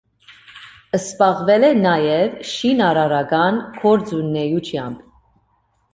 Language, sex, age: Armenian, female, 30-39